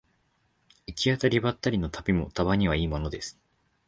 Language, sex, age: Japanese, male, 19-29